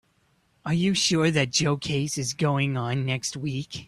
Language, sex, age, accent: English, male, 30-39, United States English